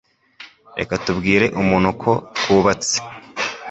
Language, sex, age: Kinyarwanda, male, 19-29